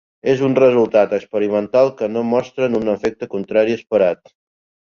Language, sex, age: Catalan, male, 30-39